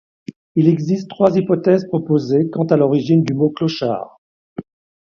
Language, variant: French, Français de métropole